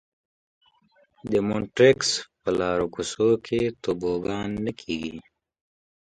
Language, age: Pashto, 19-29